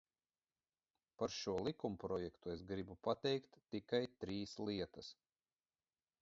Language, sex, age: Latvian, male, 40-49